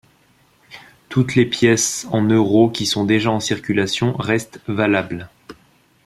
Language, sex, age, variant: French, male, 19-29, Français de métropole